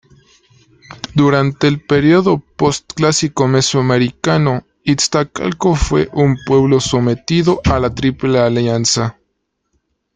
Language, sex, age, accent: Spanish, male, 19-29, México